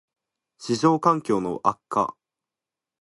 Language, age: Japanese, 19-29